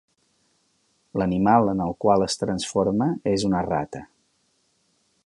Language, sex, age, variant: Catalan, male, 50-59, Central